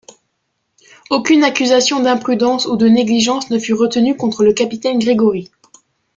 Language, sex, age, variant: French, female, 19-29, Français de métropole